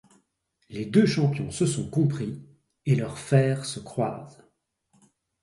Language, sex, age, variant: French, male, 60-69, Français de métropole